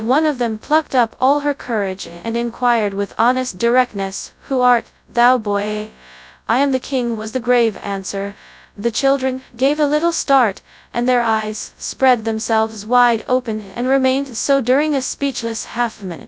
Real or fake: fake